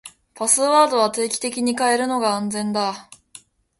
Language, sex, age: Japanese, female, under 19